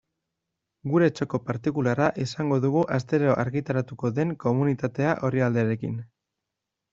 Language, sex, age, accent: Basque, male, 19-29, Mendebalekoa (Araba, Bizkaia, Gipuzkoako mendebaleko herri batzuk)